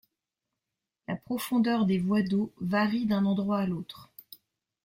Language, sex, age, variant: French, female, 40-49, Français de métropole